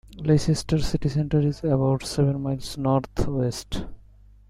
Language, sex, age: English, male, 19-29